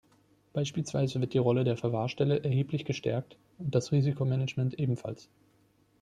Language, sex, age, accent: German, male, 19-29, Deutschland Deutsch